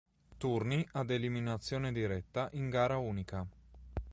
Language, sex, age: Italian, male, 30-39